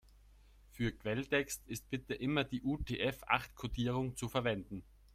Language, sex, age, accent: German, male, 30-39, Österreichisches Deutsch